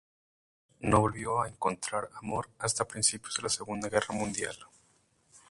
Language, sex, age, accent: Spanish, male, 19-29, México